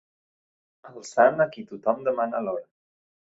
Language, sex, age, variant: Catalan, male, 30-39, Central